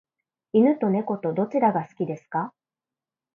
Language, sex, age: Japanese, female, 19-29